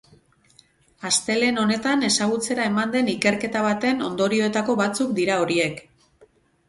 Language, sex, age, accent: Basque, female, 40-49, Mendebalekoa (Araba, Bizkaia, Gipuzkoako mendebaleko herri batzuk)